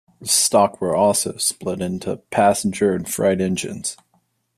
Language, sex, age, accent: English, male, under 19, United States English